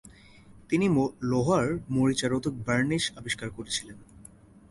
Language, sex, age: Bengali, male, 19-29